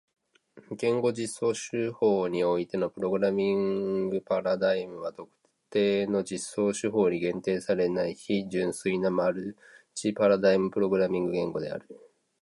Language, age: Japanese, 30-39